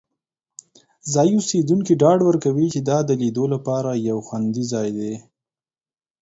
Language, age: Pashto, 19-29